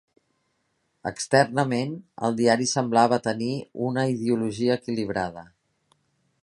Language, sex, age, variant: Catalan, female, 50-59, Central